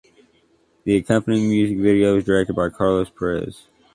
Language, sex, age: English, male, 30-39